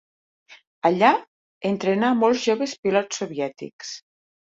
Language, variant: Catalan, Septentrional